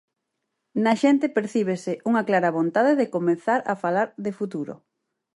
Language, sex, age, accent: Galician, female, 30-39, Oriental (común en zona oriental)